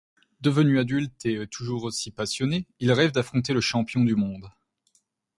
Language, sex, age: French, female, 19-29